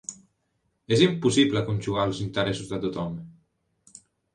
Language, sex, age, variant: Catalan, male, under 19, Central